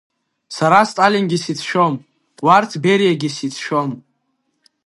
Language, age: Abkhazian, under 19